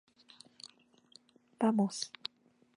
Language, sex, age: Japanese, female, 19-29